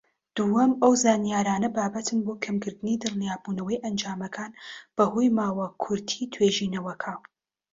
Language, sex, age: Central Kurdish, female, 30-39